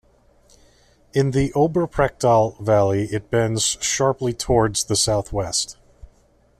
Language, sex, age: English, male, 30-39